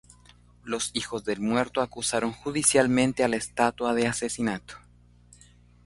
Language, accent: Spanish, América central